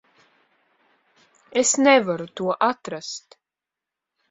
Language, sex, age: Latvian, female, under 19